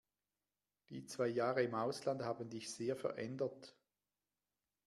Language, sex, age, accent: German, male, 50-59, Schweizerdeutsch